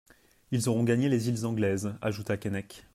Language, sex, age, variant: French, male, 19-29, Français de métropole